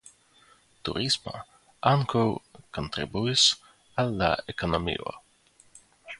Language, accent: Esperanto, Internacia